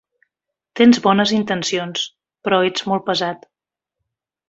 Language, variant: Catalan, Central